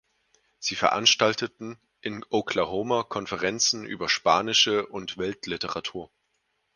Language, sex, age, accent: German, male, 19-29, Deutschland Deutsch